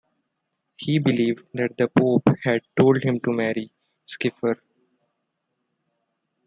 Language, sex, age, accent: English, male, 19-29, India and South Asia (India, Pakistan, Sri Lanka)